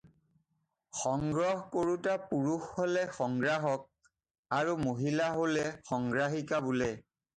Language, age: Assamese, 40-49